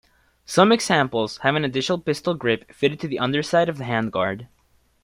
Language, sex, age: English, male, under 19